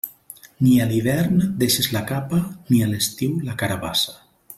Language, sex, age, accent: Catalan, male, 40-49, valencià